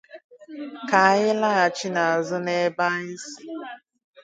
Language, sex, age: Igbo, female, 19-29